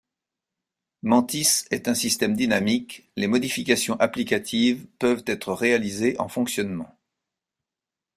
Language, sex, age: French, male, 60-69